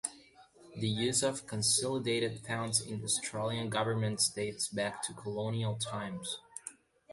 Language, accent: English, United States English